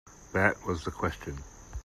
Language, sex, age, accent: English, male, 60-69, United States English